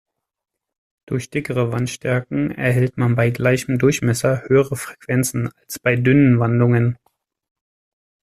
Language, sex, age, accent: German, male, 19-29, Deutschland Deutsch